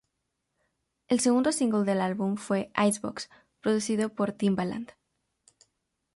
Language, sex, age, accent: Spanish, female, under 19, América central